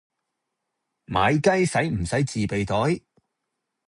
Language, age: Cantonese, 40-49